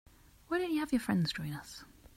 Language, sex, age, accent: English, female, 30-39, England English